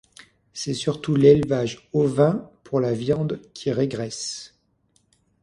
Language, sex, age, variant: French, male, 50-59, Français de métropole